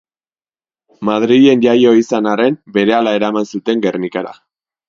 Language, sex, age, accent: Basque, male, 19-29, Mendebalekoa (Araba, Bizkaia, Gipuzkoako mendebaleko herri batzuk)